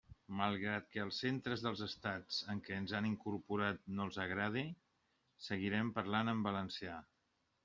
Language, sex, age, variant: Catalan, male, 50-59, Central